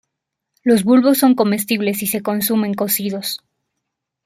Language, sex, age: Spanish, female, 19-29